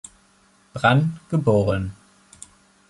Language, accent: German, Deutschland Deutsch